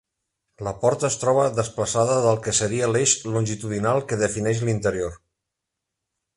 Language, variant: Catalan, Central